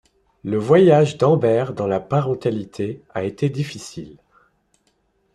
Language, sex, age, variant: French, male, 40-49, Français de métropole